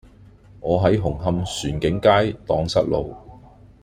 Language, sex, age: Cantonese, male, 40-49